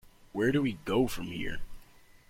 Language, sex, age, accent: English, male, 19-29, United States English